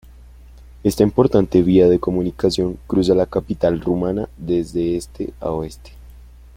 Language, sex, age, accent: Spanish, male, under 19, Andino-Pacífico: Colombia, Perú, Ecuador, oeste de Bolivia y Venezuela andina